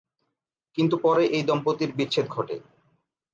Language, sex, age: Bengali, male, 19-29